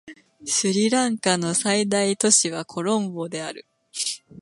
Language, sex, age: Japanese, female, 19-29